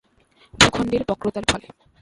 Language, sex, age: Bengali, female, 19-29